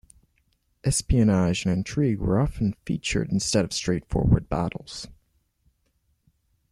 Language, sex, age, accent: English, male, under 19, Canadian English